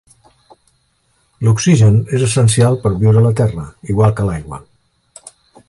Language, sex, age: Catalan, male, 60-69